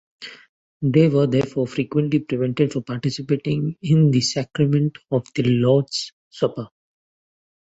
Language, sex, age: English, male, 19-29